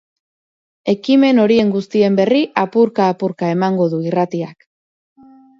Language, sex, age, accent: Basque, female, 30-39, Erdialdekoa edo Nafarra (Gipuzkoa, Nafarroa)